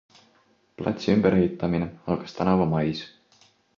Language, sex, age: Estonian, male, 19-29